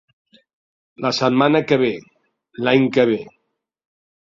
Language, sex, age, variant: Catalan, male, 50-59, Central